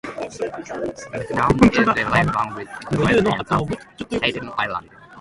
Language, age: English, 19-29